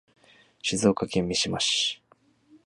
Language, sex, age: Japanese, male, 19-29